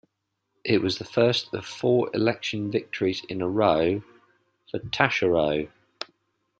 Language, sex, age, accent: English, male, 40-49, England English